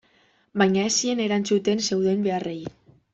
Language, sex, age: Basque, female, 19-29